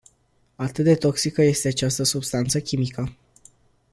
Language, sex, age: Romanian, male, under 19